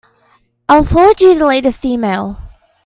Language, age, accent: English, under 19, Australian English